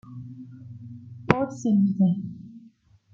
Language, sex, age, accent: Spanish, female, 19-29, México